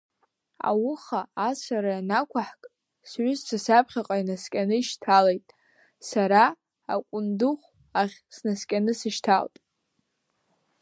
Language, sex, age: Abkhazian, female, under 19